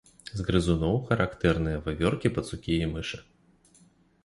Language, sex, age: Belarusian, male, 19-29